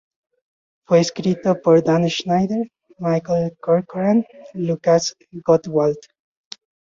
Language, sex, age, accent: Spanish, male, 30-39, México